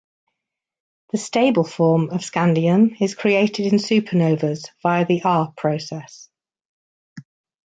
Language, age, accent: English, 50-59, England English